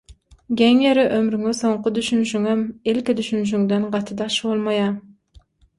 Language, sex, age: Turkmen, female, 19-29